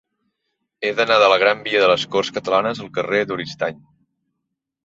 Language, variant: Catalan, Central